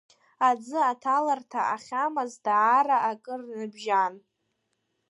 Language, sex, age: Abkhazian, female, under 19